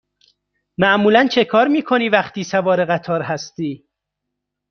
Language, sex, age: Persian, male, 30-39